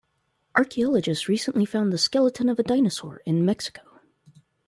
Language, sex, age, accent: English, female, 30-39, United States English